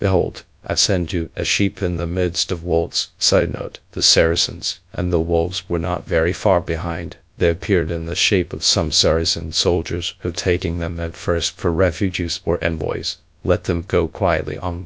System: TTS, GradTTS